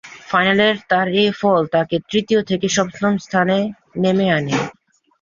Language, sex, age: Bengali, male, under 19